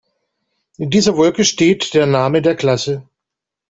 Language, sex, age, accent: German, male, 50-59, Deutschland Deutsch